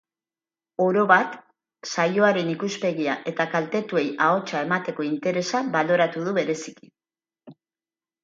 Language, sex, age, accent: Basque, female, 40-49, Mendebalekoa (Araba, Bizkaia, Gipuzkoako mendebaleko herri batzuk)